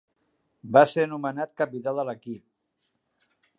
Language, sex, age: Catalan, male, 60-69